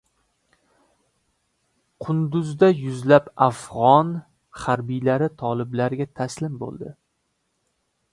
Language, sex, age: Uzbek, male, 19-29